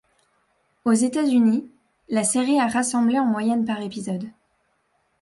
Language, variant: French, Français de métropole